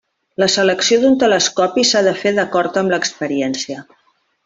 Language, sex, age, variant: Catalan, female, 50-59, Central